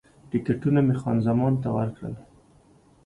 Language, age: Pashto, 30-39